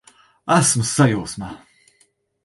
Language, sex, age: Latvian, male, 30-39